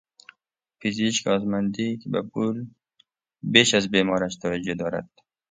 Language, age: Persian, 30-39